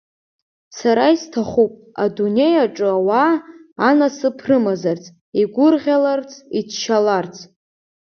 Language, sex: Abkhazian, female